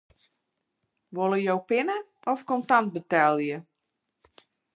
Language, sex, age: Western Frisian, female, 50-59